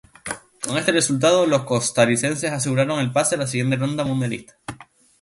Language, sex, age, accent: Spanish, male, 19-29, España: Islas Canarias